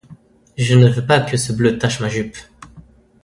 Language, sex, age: French, male, under 19